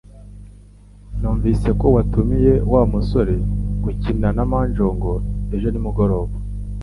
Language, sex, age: Kinyarwanda, male, 19-29